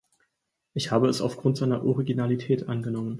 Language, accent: German, Deutschland Deutsch